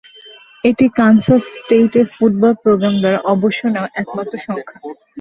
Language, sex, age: Bengali, male, 19-29